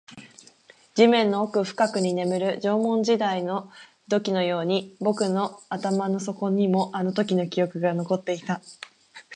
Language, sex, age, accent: Japanese, female, 19-29, 関東